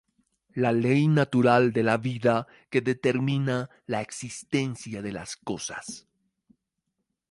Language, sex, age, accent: Spanish, male, 30-39, Andino-Pacífico: Colombia, Perú, Ecuador, oeste de Bolivia y Venezuela andina